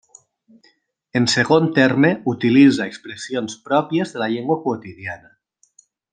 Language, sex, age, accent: Catalan, male, 19-29, valencià